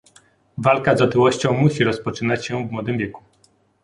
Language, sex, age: Polish, male, 19-29